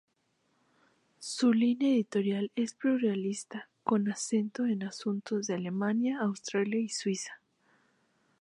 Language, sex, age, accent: Spanish, female, 19-29, México